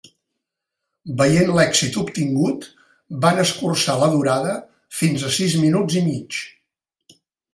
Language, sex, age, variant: Catalan, male, 60-69, Central